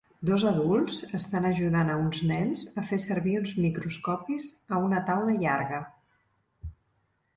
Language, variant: Catalan, Central